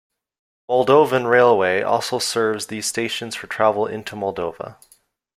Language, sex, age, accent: English, male, 30-39, Canadian English